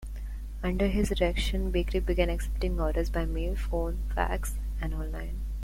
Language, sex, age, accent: English, female, 19-29, United States English